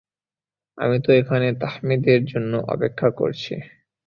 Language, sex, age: Bengali, male, 19-29